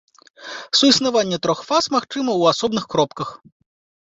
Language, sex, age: Belarusian, male, 30-39